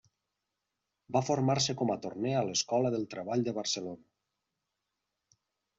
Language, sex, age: Catalan, male, 40-49